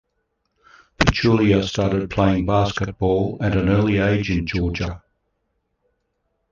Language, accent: English, Australian English